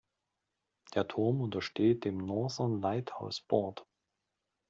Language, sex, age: German, male, 50-59